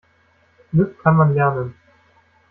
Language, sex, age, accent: German, male, 19-29, Deutschland Deutsch